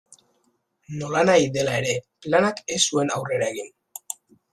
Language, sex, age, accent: Basque, male, under 19, Erdialdekoa edo Nafarra (Gipuzkoa, Nafarroa)